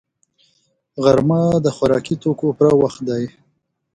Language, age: Pashto, 19-29